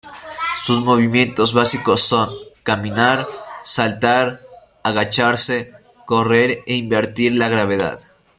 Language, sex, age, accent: Spanish, male, 19-29, Andino-Pacífico: Colombia, Perú, Ecuador, oeste de Bolivia y Venezuela andina